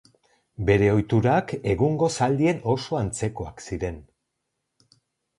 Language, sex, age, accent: Basque, male, 60-69, Erdialdekoa edo Nafarra (Gipuzkoa, Nafarroa)